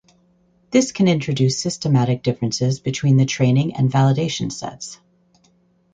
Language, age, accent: English, 40-49, United States English